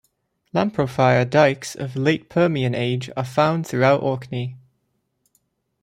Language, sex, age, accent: English, male, 19-29, England English